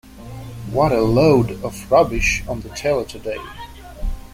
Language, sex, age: English, male, 30-39